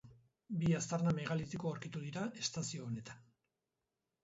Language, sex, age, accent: Basque, male, 50-59, Erdialdekoa edo Nafarra (Gipuzkoa, Nafarroa)